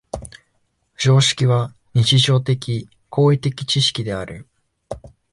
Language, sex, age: Japanese, male, 19-29